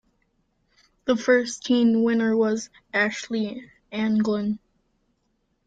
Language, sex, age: English, male, under 19